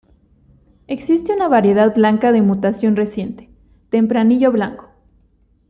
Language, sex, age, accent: Spanish, female, 19-29, México